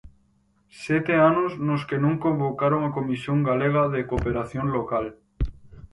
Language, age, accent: Galician, under 19, Atlántico (seseo e gheada)